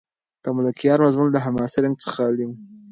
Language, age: Pashto, 19-29